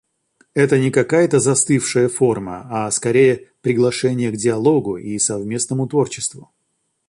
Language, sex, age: Russian, male, 40-49